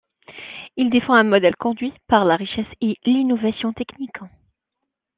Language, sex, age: French, female, 30-39